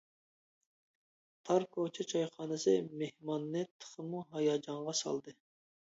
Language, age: Uyghur, 19-29